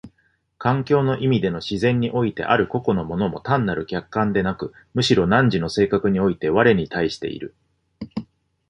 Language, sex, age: Japanese, male, 40-49